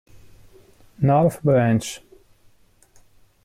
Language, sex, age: Italian, male, 30-39